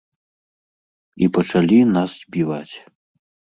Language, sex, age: Belarusian, male, 40-49